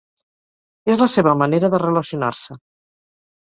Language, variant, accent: Catalan, Central, central